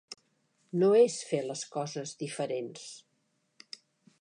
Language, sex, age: Catalan, female, 60-69